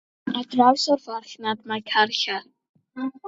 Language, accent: Welsh, Y Deyrnas Unedig Cymraeg